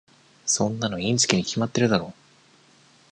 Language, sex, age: Japanese, male, under 19